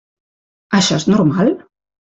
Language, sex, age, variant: Catalan, female, 40-49, Central